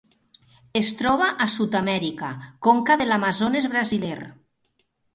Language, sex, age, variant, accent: Catalan, female, 40-49, Nord-Occidental, nord-occidental